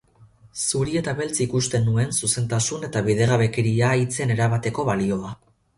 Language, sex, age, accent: Basque, male, 19-29, Mendebalekoa (Araba, Bizkaia, Gipuzkoako mendebaleko herri batzuk)